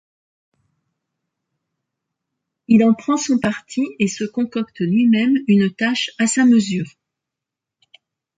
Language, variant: French, Français de métropole